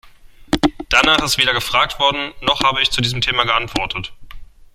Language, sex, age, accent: German, male, 19-29, Deutschland Deutsch